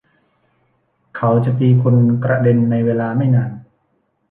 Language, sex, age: Thai, male, 19-29